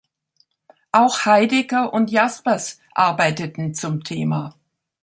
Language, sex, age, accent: German, female, 70-79, Deutschland Deutsch